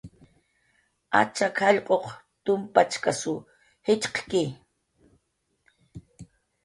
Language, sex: Jaqaru, female